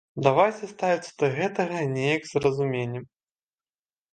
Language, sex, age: Belarusian, male, 19-29